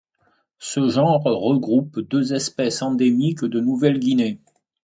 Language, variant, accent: French, Français de métropole, Français du sud de la France